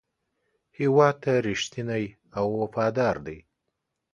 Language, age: Pashto, 30-39